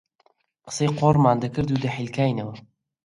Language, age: Central Kurdish, 19-29